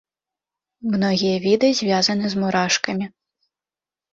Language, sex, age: Belarusian, female, 19-29